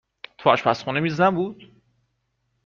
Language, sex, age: Persian, male, 19-29